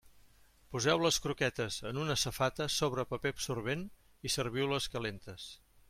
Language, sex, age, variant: Catalan, male, 50-59, Central